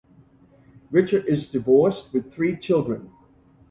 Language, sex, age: English, male, 60-69